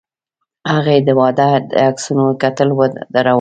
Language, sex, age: Pashto, female, 50-59